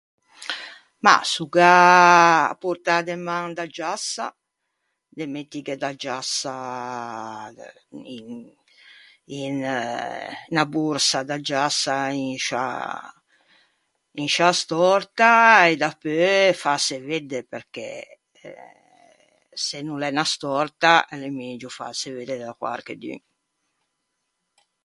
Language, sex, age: Ligurian, female, 60-69